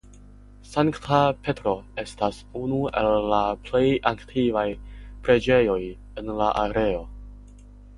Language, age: Esperanto, under 19